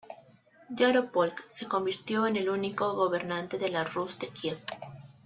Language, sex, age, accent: Spanish, female, 19-29, México